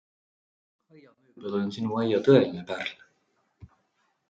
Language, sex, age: Estonian, male, 19-29